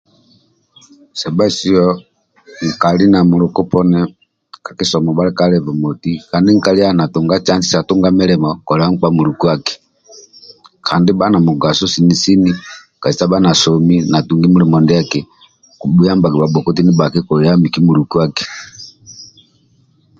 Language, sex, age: Amba (Uganda), male, 50-59